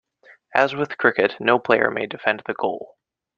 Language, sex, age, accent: English, male, 19-29, United States English